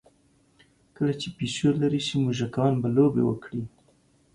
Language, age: Pashto, 19-29